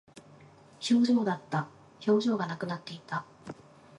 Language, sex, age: Japanese, female, 19-29